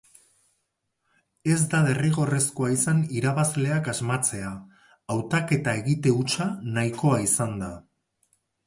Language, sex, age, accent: Basque, male, 40-49, Erdialdekoa edo Nafarra (Gipuzkoa, Nafarroa)